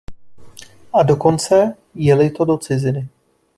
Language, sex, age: Czech, male, 30-39